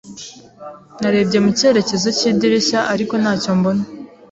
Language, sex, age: Kinyarwanda, female, 19-29